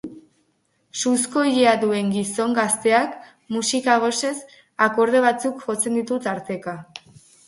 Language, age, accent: Basque, under 19, Mendebalekoa (Araba, Bizkaia, Gipuzkoako mendebaleko herri batzuk)